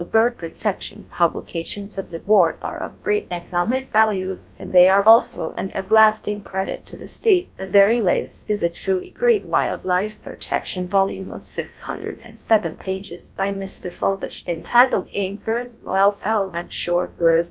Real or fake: fake